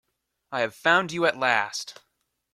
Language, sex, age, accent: English, male, under 19, United States English